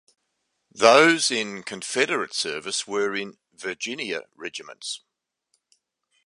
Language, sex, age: English, male, 70-79